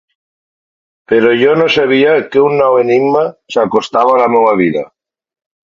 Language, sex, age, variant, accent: Catalan, male, 40-49, Valencià meridional, valencià